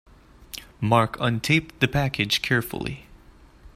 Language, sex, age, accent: English, male, 19-29, Canadian English